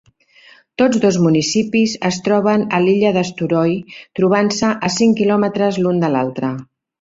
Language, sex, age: Catalan, female, 60-69